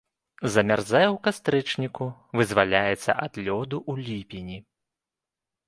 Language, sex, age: Belarusian, male, 30-39